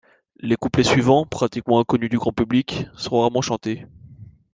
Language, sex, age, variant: French, male, 19-29, Français de métropole